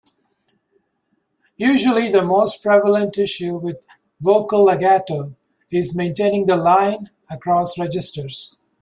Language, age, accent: English, 50-59, United States English